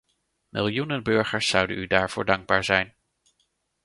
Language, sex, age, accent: Dutch, male, 40-49, Nederlands Nederlands